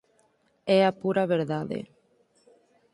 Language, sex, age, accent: Galician, female, 19-29, Normativo (estándar)